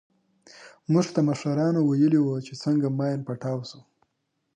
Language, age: Pashto, 19-29